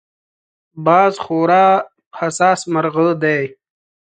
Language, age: Pashto, 30-39